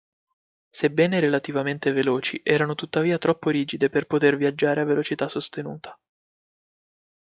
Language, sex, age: Italian, male, 19-29